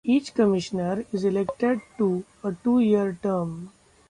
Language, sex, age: English, male, 30-39